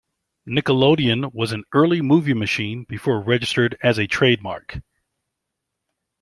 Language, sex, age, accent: English, male, 50-59, United States English